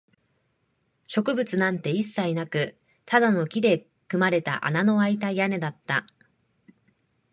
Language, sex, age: Japanese, female, 30-39